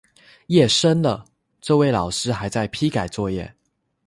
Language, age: Chinese, 19-29